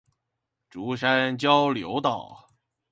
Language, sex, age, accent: Chinese, male, 19-29, 出生地：臺北市